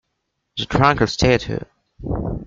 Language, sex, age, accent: English, male, under 19, United States English